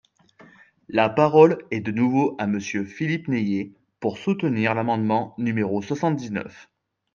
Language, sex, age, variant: French, male, 30-39, Français de métropole